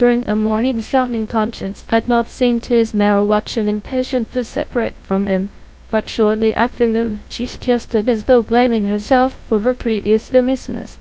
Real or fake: fake